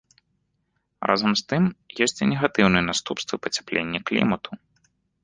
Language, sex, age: Belarusian, male, 19-29